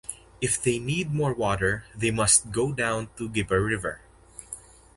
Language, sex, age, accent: English, male, under 19, Filipino